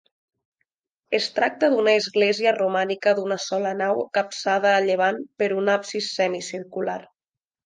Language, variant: Catalan, Nord-Occidental